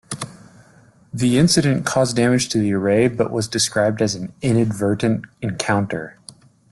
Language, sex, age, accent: English, male, 19-29, United States English